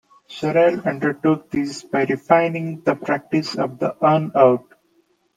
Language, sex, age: English, male, 19-29